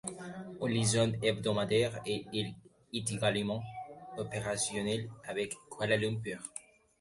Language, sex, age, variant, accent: French, male, 19-29, Français d'Amérique du Nord, Français du Canada